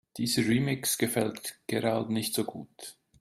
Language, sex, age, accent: German, male, 40-49, Schweizerdeutsch